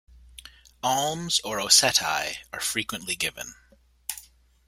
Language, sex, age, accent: English, male, 30-39, United States English